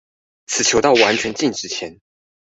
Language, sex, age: Chinese, male, 19-29